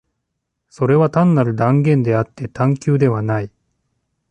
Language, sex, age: Japanese, male, 30-39